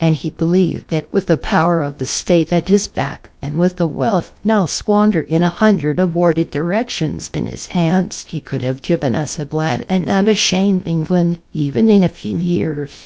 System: TTS, GlowTTS